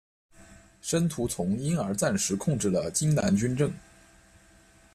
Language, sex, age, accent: Chinese, male, 19-29, 出生地：河南省